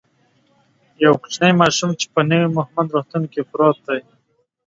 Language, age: Pashto, 19-29